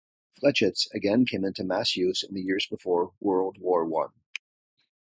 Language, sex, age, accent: English, male, 40-49, United States English